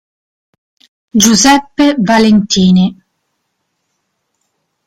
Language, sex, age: Italian, female, 30-39